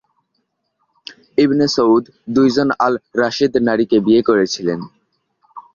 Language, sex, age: Bengali, male, under 19